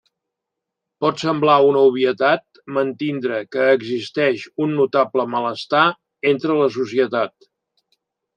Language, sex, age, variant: Catalan, male, 80-89, Central